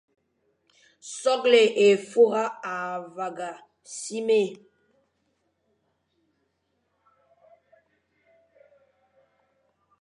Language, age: Fang, under 19